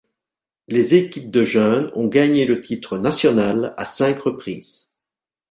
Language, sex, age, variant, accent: French, male, 60-69, Français d'Europe, Français de Belgique